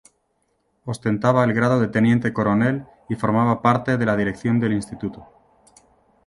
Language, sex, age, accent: Spanish, male, 30-39, España: Norte peninsular (Asturias, Castilla y León, Cantabria, País Vasco, Navarra, Aragón, La Rioja, Guadalajara, Cuenca)